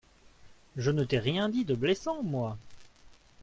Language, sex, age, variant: French, male, 40-49, Français de métropole